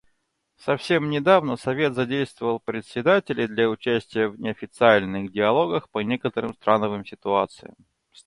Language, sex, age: Russian, male, 30-39